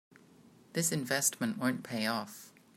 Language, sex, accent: English, female, Australian English